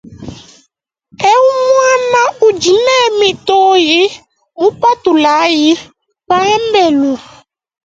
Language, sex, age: Luba-Lulua, female, 19-29